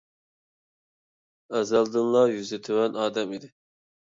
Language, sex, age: Uyghur, male, 19-29